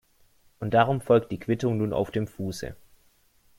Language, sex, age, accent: German, male, 19-29, Deutschland Deutsch